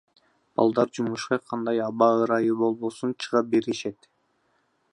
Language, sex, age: Kyrgyz, female, 19-29